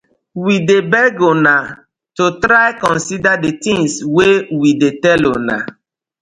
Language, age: Nigerian Pidgin, 30-39